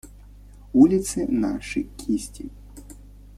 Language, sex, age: Russian, male, 19-29